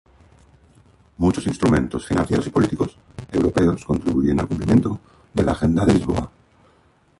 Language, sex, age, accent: Spanish, male, 60-69, España: Centro-Sur peninsular (Madrid, Toledo, Castilla-La Mancha)